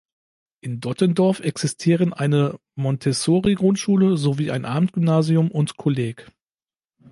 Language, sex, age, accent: German, male, 40-49, Deutschland Deutsch